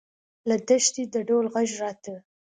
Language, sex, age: Pashto, female, 19-29